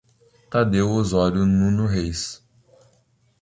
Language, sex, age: Portuguese, male, 19-29